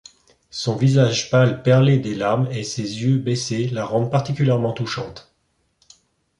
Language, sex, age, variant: French, male, 50-59, Français de métropole